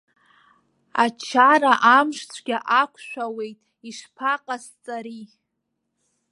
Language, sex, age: Abkhazian, female, under 19